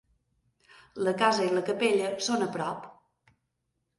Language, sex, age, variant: Catalan, male, 30-39, Balear